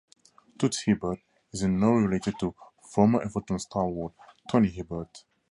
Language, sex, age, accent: English, male, 30-39, Southern African (South Africa, Zimbabwe, Namibia)